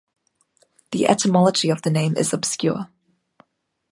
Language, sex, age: English, female, 19-29